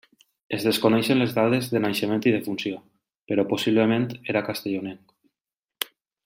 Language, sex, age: Catalan, male, 30-39